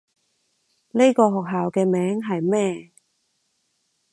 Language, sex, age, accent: Cantonese, female, 30-39, 广州音